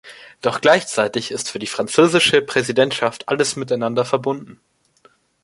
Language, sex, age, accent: German, male, under 19, Deutschland Deutsch